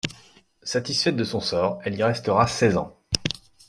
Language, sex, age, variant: French, male, 19-29, Français de métropole